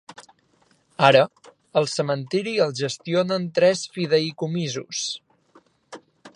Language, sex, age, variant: Catalan, male, 19-29, Central